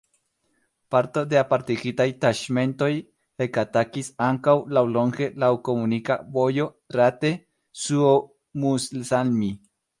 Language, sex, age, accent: Esperanto, male, 19-29, Internacia